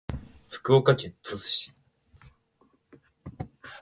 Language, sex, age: Japanese, male, under 19